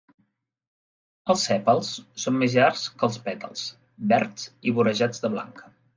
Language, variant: Catalan, Central